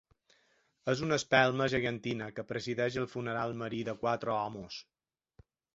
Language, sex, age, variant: Catalan, male, 40-49, Balear